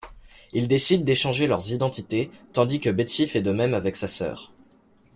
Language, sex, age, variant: French, male, under 19, Français de métropole